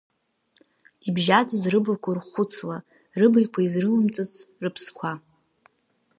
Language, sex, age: Abkhazian, female, 19-29